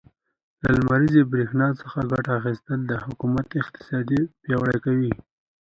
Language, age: Pashto, 19-29